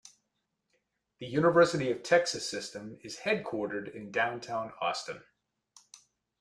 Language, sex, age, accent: English, male, 40-49, United States English